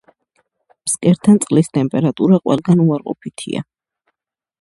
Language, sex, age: Georgian, female, 30-39